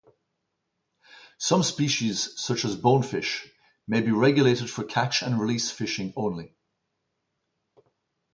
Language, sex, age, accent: English, male, 50-59, Irish English